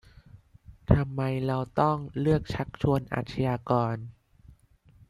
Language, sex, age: Thai, male, under 19